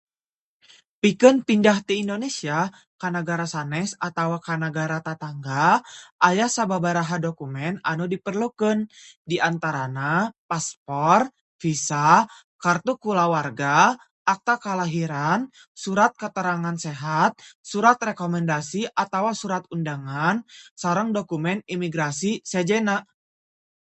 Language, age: Sundanese, 19-29